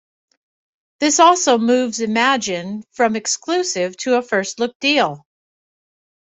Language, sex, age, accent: English, female, 50-59, United States English